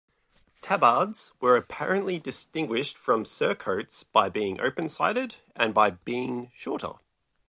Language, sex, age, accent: English, male, 30-39, Australian English